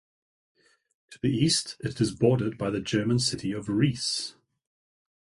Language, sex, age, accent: English, male, 30-39, Southern African (South Africa, Zimbabwe, Namibia)